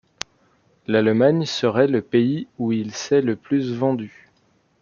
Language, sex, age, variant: French, male, 19-29, Français de métropole